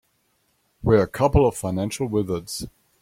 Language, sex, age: English, male, 50-59